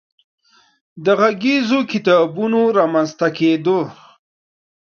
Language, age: Pashto, 30-39